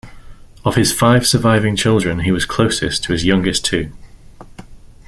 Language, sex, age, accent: English, male, 19-29, England English